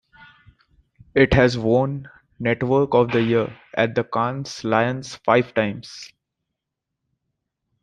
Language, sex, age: English, male, 19-29